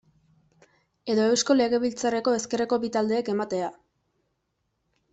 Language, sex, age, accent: Basque, female, 19-29, Erdialdekoa edo Nafarra (Gipuzkoa, Nafarroa)